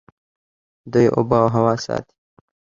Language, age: Pashto, under 19